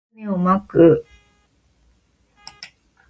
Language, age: Japanese, 30-39